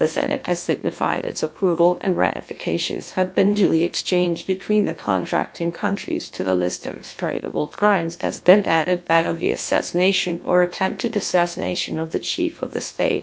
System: TTS, GlowTTS